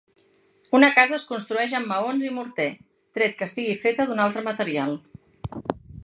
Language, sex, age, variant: Catalan, female, 50-59, Central